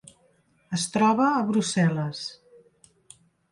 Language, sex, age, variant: Catalan, female, 50-59, Central